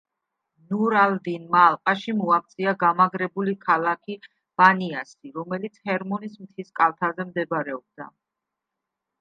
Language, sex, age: Georgian, female, 40-49